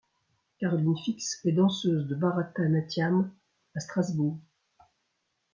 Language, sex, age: French, female, 60-69